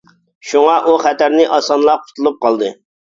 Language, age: Uyghur, 40-49